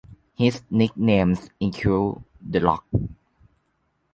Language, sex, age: English, male, under 19